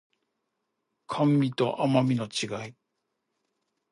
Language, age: Japanese, 60-69